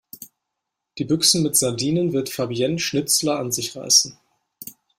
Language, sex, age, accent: German, male, 19-29, Deutschland Deutsch